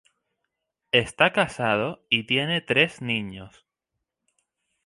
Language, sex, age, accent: Spanish, male, 19-29, España: Islas Canarias